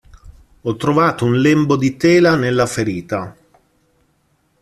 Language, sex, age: Italian, male, 40-49